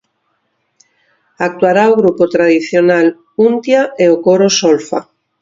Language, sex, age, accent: Galician, female, 50-59, Oriental (común en zona oriental)